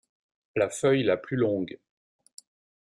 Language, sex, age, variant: French, male, 50-59, Français de métropole